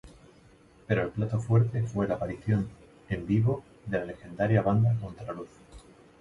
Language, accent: Spanish, España: Sur peninsular (Andalucia, Extremadura, Murcia)